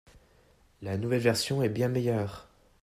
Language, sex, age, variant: French, male, under 19, Français de métropole